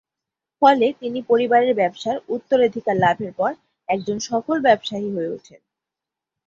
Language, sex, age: Bengali, female, 19-29